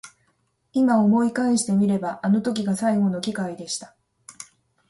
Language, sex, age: Japanese, female, 50-59